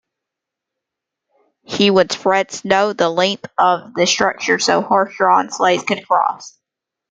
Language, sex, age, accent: English, female, 19-29, United States English